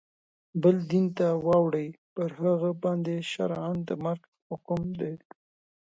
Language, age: Pashto, 19-29